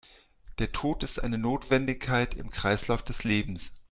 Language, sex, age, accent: German, male, 40-49, Deutschland Deutsch